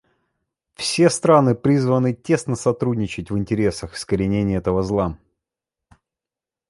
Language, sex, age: Russian, male, 30-39